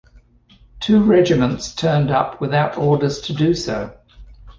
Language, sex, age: English, male, 60-69